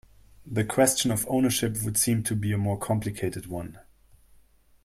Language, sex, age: English, male, 30-39